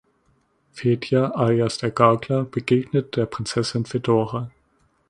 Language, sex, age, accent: German, male, under 19, Deutschland Deutsch